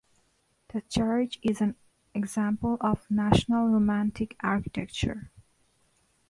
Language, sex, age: English, female, 19-29